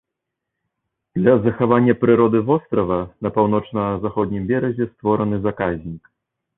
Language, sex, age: Belarusian, male, 19-29